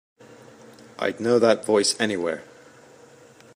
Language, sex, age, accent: English, male, 30-39, England English